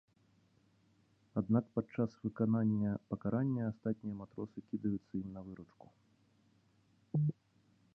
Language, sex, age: Belarusian, male, 19-29